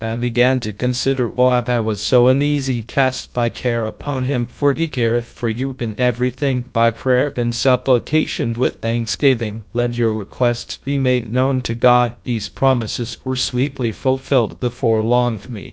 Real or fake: fake